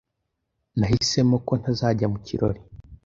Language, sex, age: Kinyarwanda, male, under 19